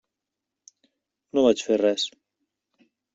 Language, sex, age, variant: Catalan, male, 19-29, Central